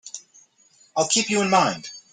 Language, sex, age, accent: English, male, 40-49, United States English